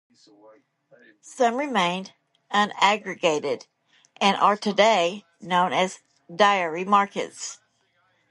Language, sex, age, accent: English, female, 40-49, United States English